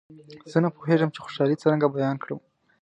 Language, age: Pashto, 19-29